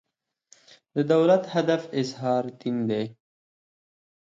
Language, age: Pashto, 19-29